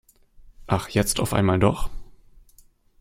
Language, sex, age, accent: German, male, 19-29, Deutschland Deutsch